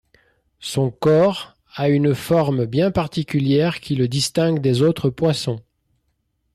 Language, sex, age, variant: French, male, 50-59, Français de métropole